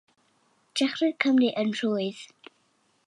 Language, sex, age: Welsh, female, under 19